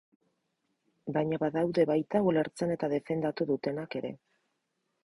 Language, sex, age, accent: Basque, female, 40-49, Mendebalekoa (Araba, Bizkaia, Gipuzkoako mendebaleko herri batzuk)